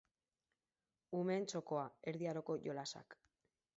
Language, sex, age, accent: Basque, female, 40-49, Erdialdekoa edo Nafarra (Gipuzkoa, Nafarroa)